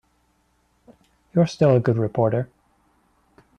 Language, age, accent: English, 19-29, United States English